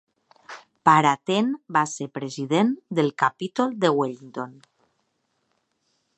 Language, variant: Catalan, Nord-Occidental